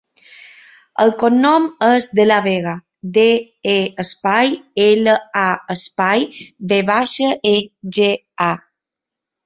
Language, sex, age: Catalan, female, 30-39